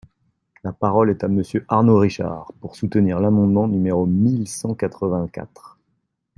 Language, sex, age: French, male, 40-49